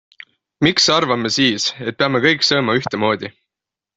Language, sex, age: Estonian, male, 19-29